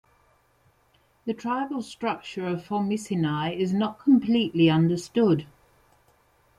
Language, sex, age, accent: English, female, 50-59, England English